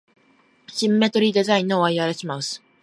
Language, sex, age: Japanese, female, 19-29